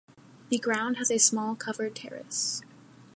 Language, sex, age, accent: English, female, 19-29, United States English